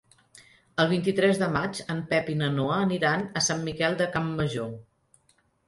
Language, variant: Catalan, Central